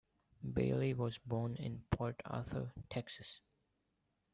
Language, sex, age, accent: English, male, 19-29, India and South Asia (India, Pakistan, Sri Lanka)